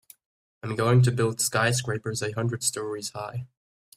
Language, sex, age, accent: English, male, under 19, United States English